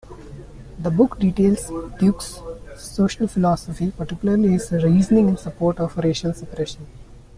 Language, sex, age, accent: English, male, 19-29, India and South Asia (India, Pakistan, Sri Lanka)